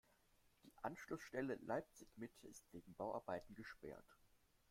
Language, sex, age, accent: German, male, 19-29, Deutschland Deutsch